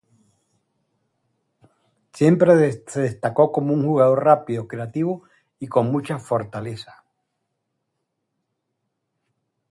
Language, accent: Spanish, Caribe: Cuba, Venezuela, Puerto Rico, República Dominicana, Panamá, Colombia caribeña, México caribeño, Costa del golfo de México